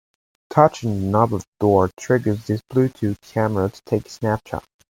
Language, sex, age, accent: English, male, under 19, Canadian English